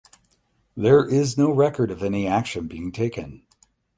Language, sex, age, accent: English, male, 40-49, United States English; Midwestern